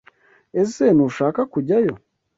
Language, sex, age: Kinyarwanda, male, 19-29